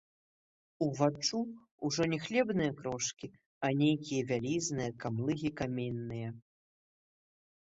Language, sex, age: Belarusian, male, under 19